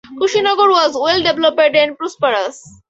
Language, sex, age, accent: English, female, 19-29, United States English